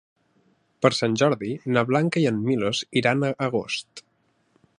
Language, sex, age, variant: Catalan, male, 19-29, Central